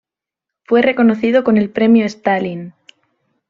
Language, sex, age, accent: Spanish, female, 19-29, España: Norte peninsular (Asturias, Castilla y León, Cantabria, País Vasco, Navarra, Aragón, La Rioja, Guadalajara, Cuenca)